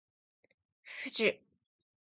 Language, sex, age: Japanese, female, 19-29